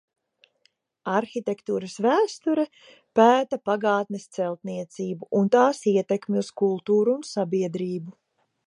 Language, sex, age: Latvian, female, 40-49